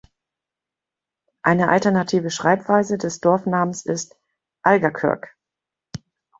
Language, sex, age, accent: German, female, 30-39, Deutschland Deutsch